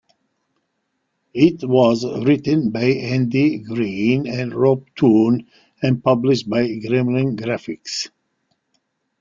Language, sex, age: English, male, 60-69